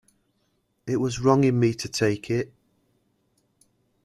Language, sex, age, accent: English, male, 40-49, England English